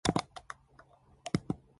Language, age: English, under 19